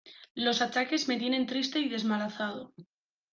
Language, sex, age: Spanish, female, 19-29